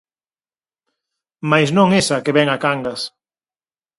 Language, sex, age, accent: Galician, male, 40-49, Normativo (estándar)